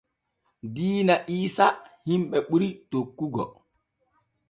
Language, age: Borgu Fulfulde, 30-39